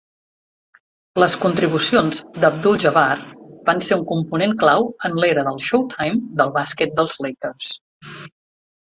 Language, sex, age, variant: Catalan, female, 40-49, Central